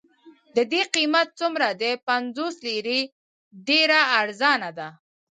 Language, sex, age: Pashto, female, 19-29